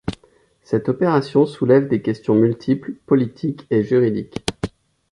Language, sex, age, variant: French, male, 40-49, Français de métropole